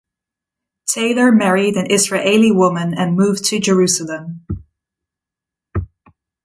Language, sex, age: English, female, 19-29